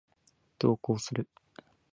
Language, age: Japanese, 19-29